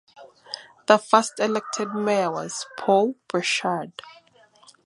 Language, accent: English, United States English; Southern African (South Africa, Zimbabwe, Namibia)